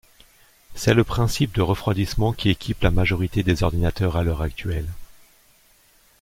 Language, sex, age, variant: French, male, 40-49, Français de métropole